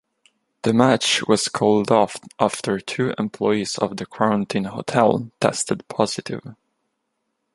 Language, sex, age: English, male, 19-29